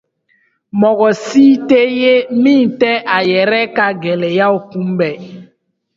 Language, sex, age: Dyula, male, 19-29